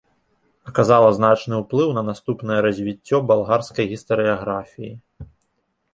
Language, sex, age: Belarusian, male, 19-29